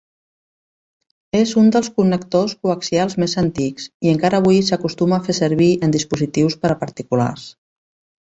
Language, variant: Catalan, Central